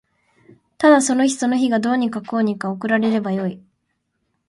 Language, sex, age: Japanese, female, 19-29